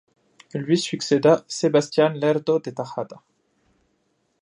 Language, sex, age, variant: French, male, 19-29, Français de métropole